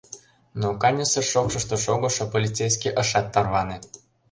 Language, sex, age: Mari, male, 19-29